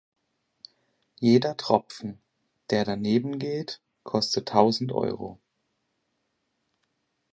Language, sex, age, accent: German, male, 30-39, Deutschland Deutsch